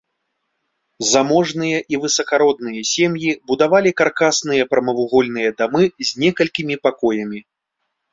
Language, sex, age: Belarusian, male, 40-49